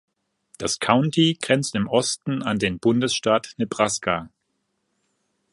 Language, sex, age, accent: German, male, 30-39, Deutschland Deutsch